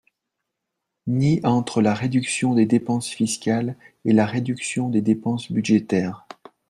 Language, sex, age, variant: French, male, 40-49, Français de métropole